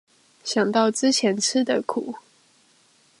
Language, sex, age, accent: Chinese, female, 19-29, 出生地：臺北市